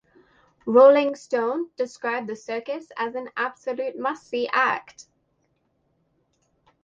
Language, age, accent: English, 30-39, United States English; England English